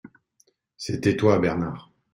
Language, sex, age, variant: French, male, 40-49, Français de métropole